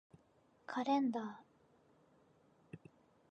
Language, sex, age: Japanese, female, 19-29